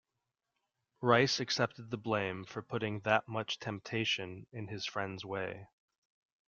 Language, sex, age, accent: English, male, 30-39, United States English